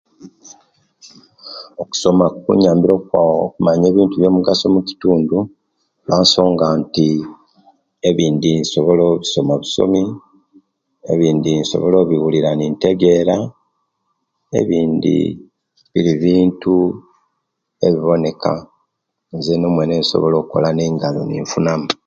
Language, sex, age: Kenyi, male, 40-49